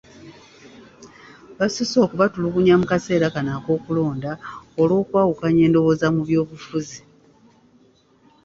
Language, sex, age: Ganda, female, 50-59